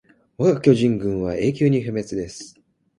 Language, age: Japanese, 19-29